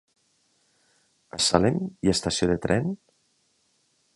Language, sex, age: Catalan, male, 40-49